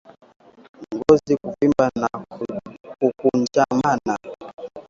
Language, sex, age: Swahili, male, 19-29